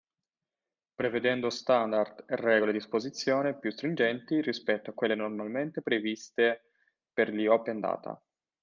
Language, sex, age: Italian, male, 19-29